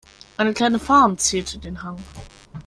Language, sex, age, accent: German, male, under 19, Deutschland Deutsch